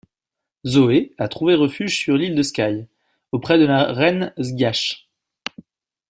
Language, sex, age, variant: French, male, 30-39, Français de métropole